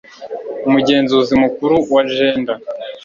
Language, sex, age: Kinyarwanda, male, 19-29